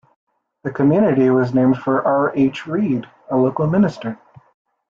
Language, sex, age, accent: English, male, under 19, United States English